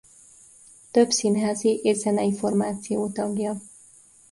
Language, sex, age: Hungarian, female, 19-29